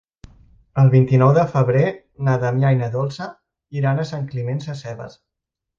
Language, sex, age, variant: Catalan, male, 30-39, Central